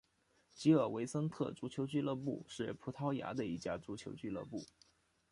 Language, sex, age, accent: Chinese, male, 19-29, 出生地：福建省